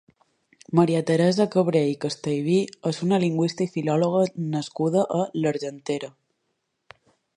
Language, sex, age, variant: Catalan, female, 19-29, Balear